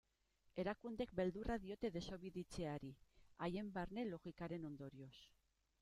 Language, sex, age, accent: Basque, female, 40-49, Mendebalekoa (Araba, Bizkaia, Gipuzkoako mendebaleko herri batzuk)